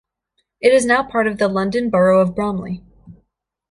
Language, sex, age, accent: English, female, 19-29, United States English